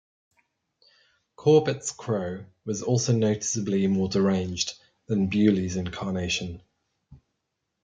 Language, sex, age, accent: English, male, 30-39, England English